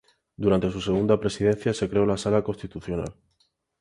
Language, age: Spanish, 19-29